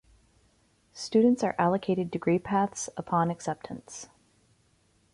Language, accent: English, United States English